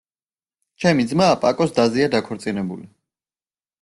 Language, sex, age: Georgian, male, 19-29